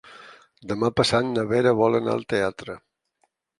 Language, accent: Catalan, mallorquí